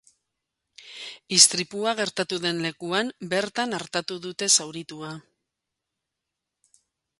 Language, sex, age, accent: Basque, female, 40-49, Mendebalekoa (Araba, Bizkaia, Gipuzkoako mendebaleko herri batzuk)